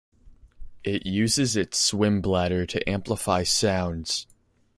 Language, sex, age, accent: English, male, under 19, United States English